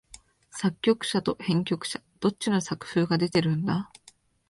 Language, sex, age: Japanese, female, 19-29